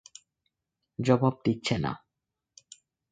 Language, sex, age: Bengali, male, 19-29